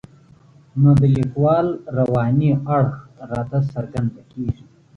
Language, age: Pashto, 19-29